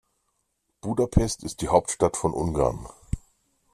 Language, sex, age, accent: German, male, 40-49, Deutschland Deutsch